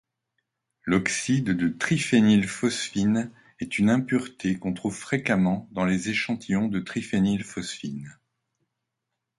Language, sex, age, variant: French, male, 60-69, Français de métropole